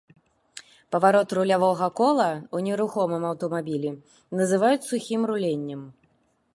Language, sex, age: Belarusian, female, 30-39